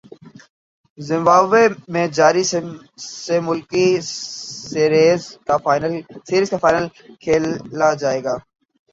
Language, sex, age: Urdu, male, 19-29